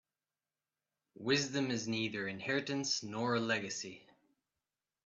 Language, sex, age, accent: English, male, 19-29, United States English